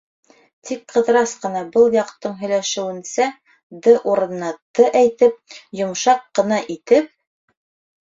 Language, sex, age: Bashkir, female, 30-39